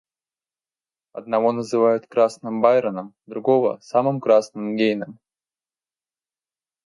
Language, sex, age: Russian, male, 19-29